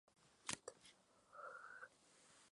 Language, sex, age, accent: Spanish, female, 19-29, México